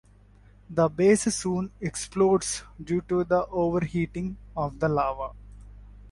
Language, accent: English, India and South Asia (India, Pakistan, Sri Lanka)